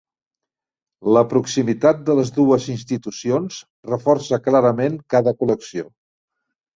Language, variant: Catalan, Central